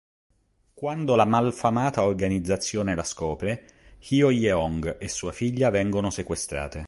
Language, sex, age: Italian, male, 30-39